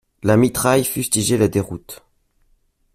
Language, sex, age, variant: French, male, 19-29, Français de métropole